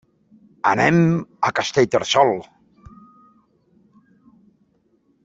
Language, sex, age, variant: Catalan, male, 40-49, Central